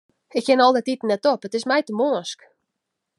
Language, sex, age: Western Frisian, female, 30-39